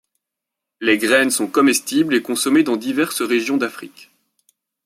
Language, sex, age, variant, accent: French, male, 30-39, Français d'Europe, Français de Belgique